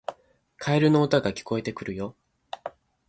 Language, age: Japanese, 19-29